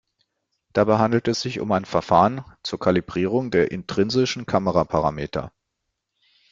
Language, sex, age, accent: German, male, 50-59, Deutschland Deutsch